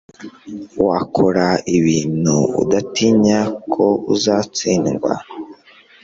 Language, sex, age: Kinyarwanda, male, 19-29